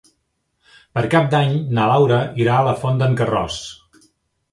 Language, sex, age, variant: Catalan, male, 40-49, Central